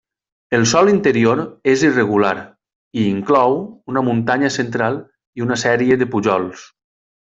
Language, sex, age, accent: Catalan, male, 30-39, valencià